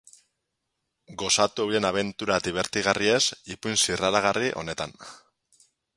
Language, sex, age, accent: Basque, male, 19-29, Mendebalekoa (Araba, Bizkaia, Gipuzkoako mendebaleko herri batzuk)